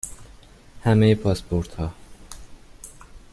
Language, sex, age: Persian, male, 19-29